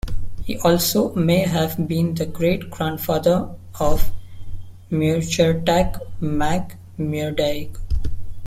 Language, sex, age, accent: English, male, 19-29, India and South Asia (India, Pakistan, Sri Lanka)